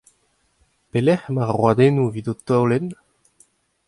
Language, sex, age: Breton, male, 19-29